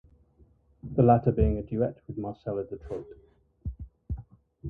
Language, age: English, 40-49